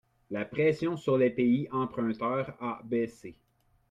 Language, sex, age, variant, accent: French, male, 40-49, Français d'Amérique du Nord, Français du Canada